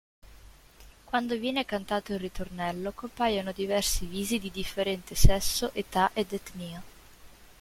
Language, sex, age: Italian, female, 19-29